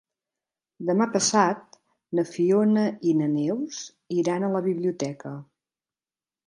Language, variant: Catalan, Central